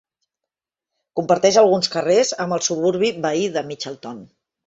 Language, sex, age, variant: Catalan, female, 40-49, Central